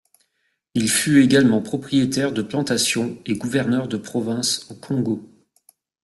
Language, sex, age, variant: French, male, 40-49, Français de métropole